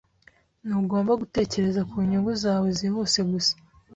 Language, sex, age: Kinyarwanda, female, 19-29